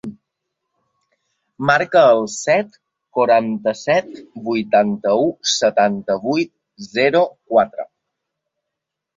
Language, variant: Catalan, Balear